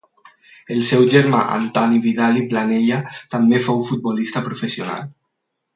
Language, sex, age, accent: Catalan, male, 19-29, valencià